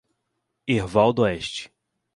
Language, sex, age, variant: Portuguese, male, 19-29, Portuguese (Brasil)